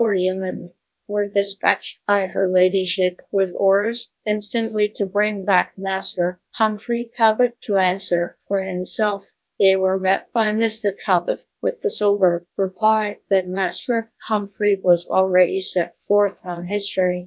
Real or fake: fake